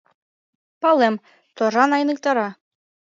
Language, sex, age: Mari, female, 19-29